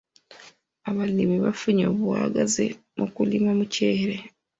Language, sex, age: Ganda, female, 30-39